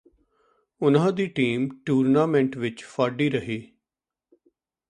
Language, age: Punjabi, 40-49